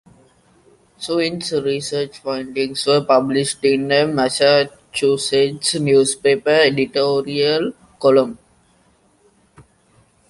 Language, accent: English, India and South Asia (India, Pakistan, Sri Lanka)